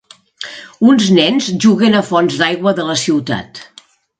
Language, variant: Catalan, Nord-Occidental